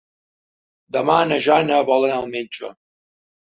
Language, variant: Catalan, Central